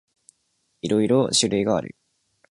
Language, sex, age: Japanese, male, 19-29